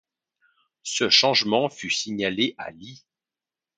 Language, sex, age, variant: French, male, 30-39, Français de métropole